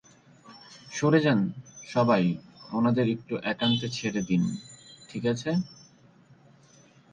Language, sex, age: Bengali, male, 19-29